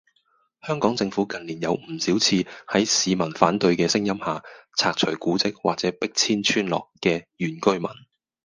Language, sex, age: Cantonese, male, 30-39